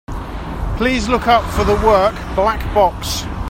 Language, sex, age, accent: English, male, 50-59, England English